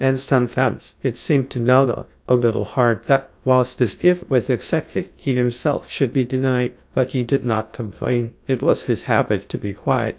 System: TTS, GlowTTS